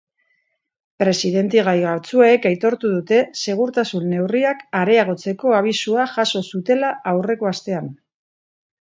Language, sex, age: Basque, female, 50-59